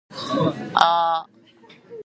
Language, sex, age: English, female, 19-29